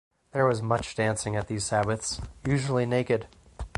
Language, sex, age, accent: English, male, 19-29, United States English